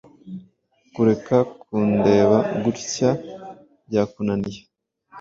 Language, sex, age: Kinyarwanda, male, 19-29